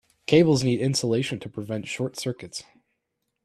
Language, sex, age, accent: English, male, under 19, United States English